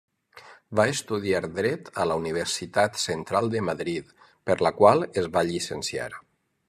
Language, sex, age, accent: Catalan, male, 50-59, valencià